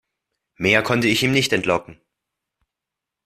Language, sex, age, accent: German, male, under 19, Deutschland Deutsch